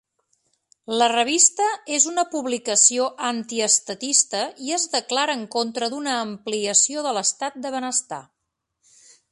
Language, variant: Catalan, Central